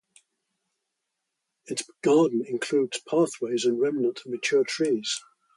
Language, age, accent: English, 80-89, England English